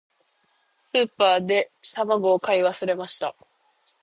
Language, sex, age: Japanese, female, 19-29